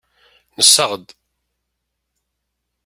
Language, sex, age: Kabyle, male, 40-49